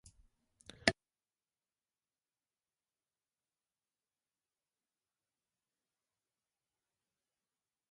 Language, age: Japanese, 50-59